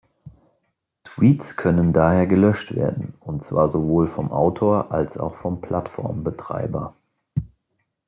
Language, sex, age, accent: German, male, 40-49, Deutschland Deutsch